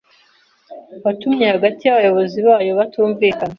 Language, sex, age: Kinyarwanda, female, 19-29